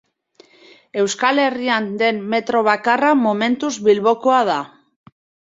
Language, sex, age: Basque, female, 40-49